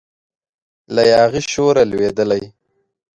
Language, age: Pashto, 19-29